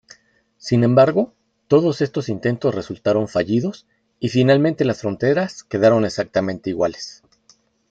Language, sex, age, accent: Spanish, male, 50-59, México